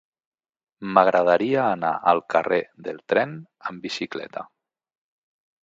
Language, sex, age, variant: Catalan, male, 40-49, Central